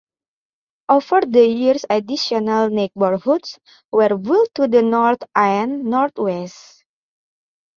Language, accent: English, United States English